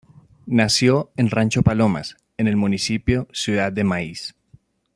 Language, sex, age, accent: Spanish, male, 30-39, Andino-Pacífico: Colombia, Perú, Ecuador, oeste de Bolivia y Venezuela andina